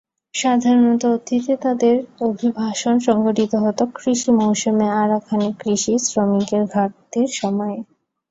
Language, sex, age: Bengali, female, 19-29